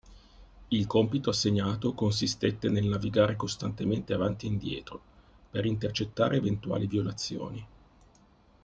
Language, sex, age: Italian, male, 50-59